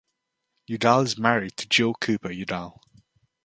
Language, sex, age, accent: English, male, 19-29, England English